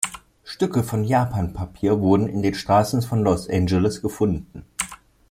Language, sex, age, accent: German, male, 19-29, Deutschland Deutsch